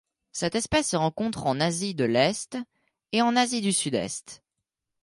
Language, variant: French, Français de métropole